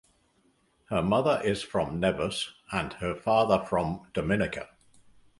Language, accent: English, England English